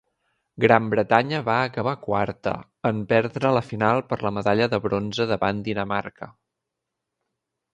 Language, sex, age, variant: Catalan, male, 19-29, Central